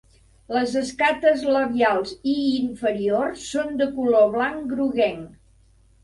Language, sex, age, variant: Catalan, female, 60-69, Central